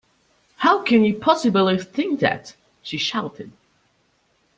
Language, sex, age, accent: English, male, under 19, England English